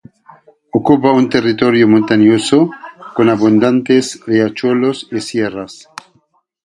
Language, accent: Spanish, España: Centro-Sur peninsular (Madrid, Toledo, Castilla-La Mancha)